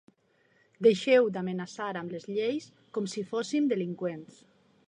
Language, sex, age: Catalan, female, 50-59